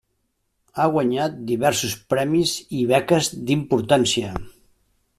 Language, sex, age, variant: Catalan, male, 60-69, Septentrional